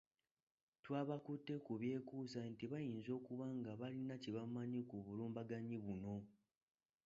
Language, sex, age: Ganda, male, 19-29